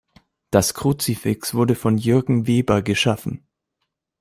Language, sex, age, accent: German, male, 19-29, Deutschland Deutsch